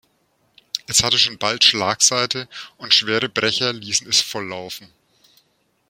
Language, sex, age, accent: German, male, 40-49, Deutschland Deutsch